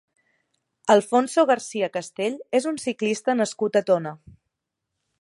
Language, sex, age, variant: Catalan, female, 19-29, Central